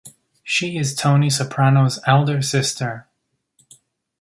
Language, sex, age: English, male, 19-29